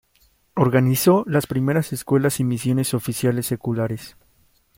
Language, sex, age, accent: Spanish, male, 19-29, México